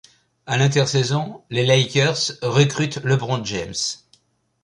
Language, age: French, 70-79